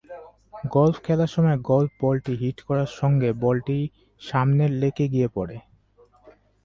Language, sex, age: Bengali, male, 30-39